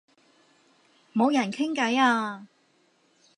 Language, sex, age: Cantonese, female, 40-49